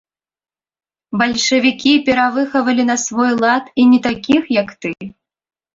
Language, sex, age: Belarusian, female, 19-29